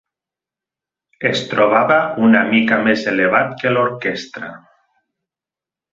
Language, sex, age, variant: Catalan, male, 40-49, Nord-Occidental